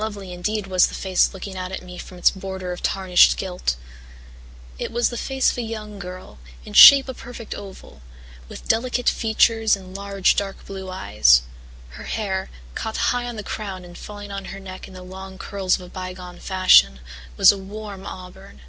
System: none